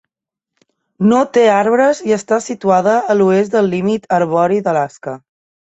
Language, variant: Catalan, Central